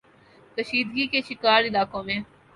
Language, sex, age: Urdu, female, 19-29